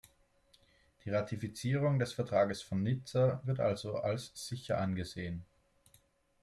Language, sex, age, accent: German, male, 19-29, Österreichisches Deutsch